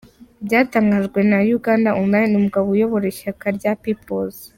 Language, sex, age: Kinyarwanda, female, under 19